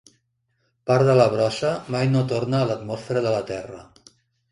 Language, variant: Catalan, Central